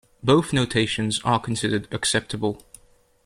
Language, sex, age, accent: English, male, 19-29, Scottish English